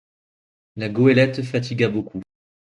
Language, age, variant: French, 30-39, Français de métropole